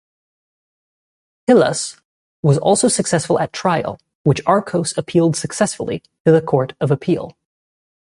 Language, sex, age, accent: English, male, 19-29, United States English